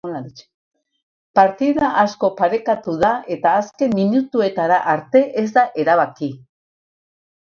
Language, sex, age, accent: Basque, female, 70-79, Mendebalekoa (Araba, Bizkaia, Gipuzkoako mendebaleko herri batzuk)